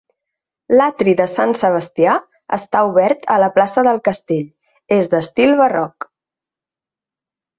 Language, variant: Catalan, Central